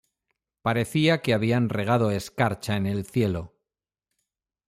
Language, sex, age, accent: Spanish, male, 50-59, España: Norte peninsular (Asturias, Castilla y León, Cantabria, País Vasco, Navarra, Aragón, La Rioja, Guadalajara, Cuenca)